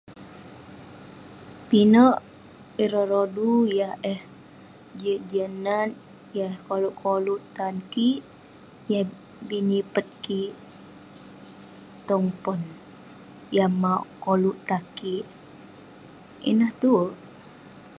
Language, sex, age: Western Penan, female, under 19